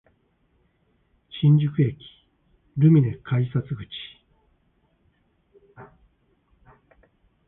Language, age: Japanese, 60-69